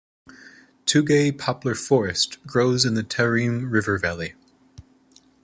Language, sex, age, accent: English, male, 30-39, United States English